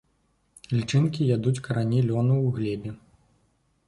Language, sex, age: Belarusian, male, 19-29